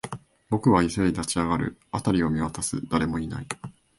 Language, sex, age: Japanese, male, 19-29